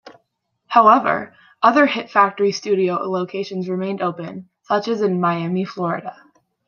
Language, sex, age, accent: English, female, 19-29, United States English